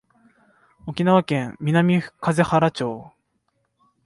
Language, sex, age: Japanese, male, under 19